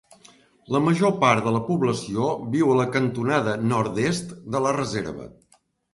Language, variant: Catalan, Central